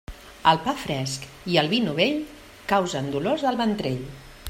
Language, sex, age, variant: Catalan, female, 50-59, Central